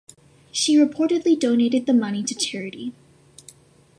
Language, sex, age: English, female, under 19